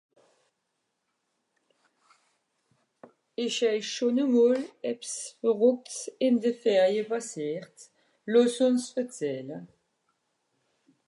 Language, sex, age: Swiss German, female, 50-59